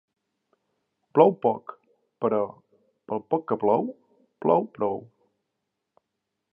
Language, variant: Catalan, Central